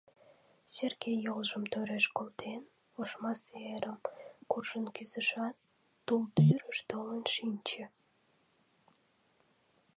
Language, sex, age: Mari, female, 19-29